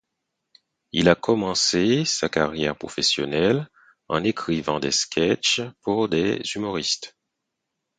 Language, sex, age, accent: French, male, 30-39, Français d’Haïti